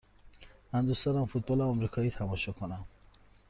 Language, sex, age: Persian, male, 30-39